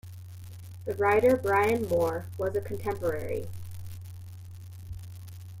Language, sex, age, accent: English, female, 30-39, United States English